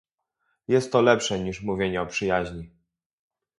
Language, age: Polish, 19-29